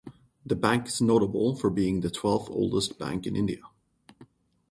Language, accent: English, United States English